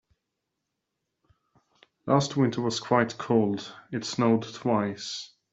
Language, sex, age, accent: English, male, 19-29, England English